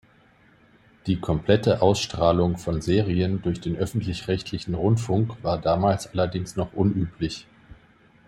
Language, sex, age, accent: German, male, 40-49, Deutschland Deutsch